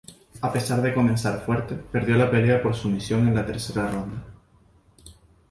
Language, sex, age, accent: Spanish, male, 19-29, España: Islas Canarias